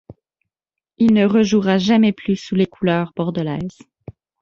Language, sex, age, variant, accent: French, female, 30-39, Français d'Amérique du Nord, Français du Canada